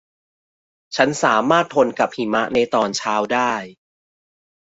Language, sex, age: Thai, male, 30-39